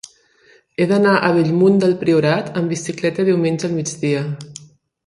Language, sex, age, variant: Catalan, female, 40-49, Central